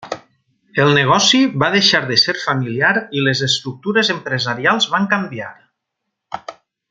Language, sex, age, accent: Catalan, male, 40-49, valencià